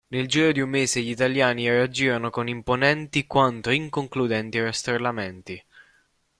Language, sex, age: Italian, male, 19-29